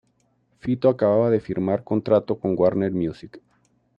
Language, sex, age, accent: Spanish, male, 40-49, México